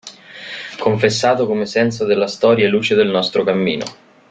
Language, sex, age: Italian, male, 19-29